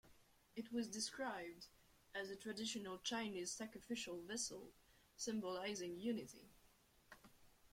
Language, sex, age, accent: English, female, 19-29, United States English